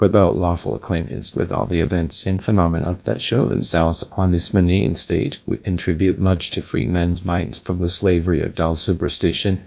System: TTS, GlowTTS